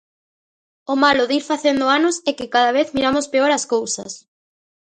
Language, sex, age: Galician, female, under 19